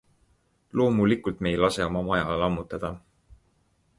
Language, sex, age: Estonian, male, 19-29